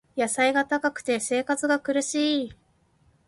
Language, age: Japanese, 19-29